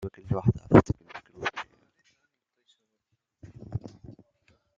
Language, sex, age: French, male, 19-29